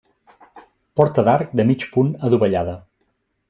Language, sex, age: Catalan, male, 40-49